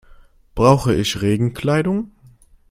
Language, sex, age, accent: German, male, 19-29, Deutschland Deutsch